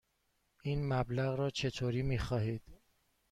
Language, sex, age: Persian, male, 30-39